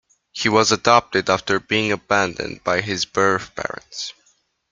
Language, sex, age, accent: English, male, 19-29, United States English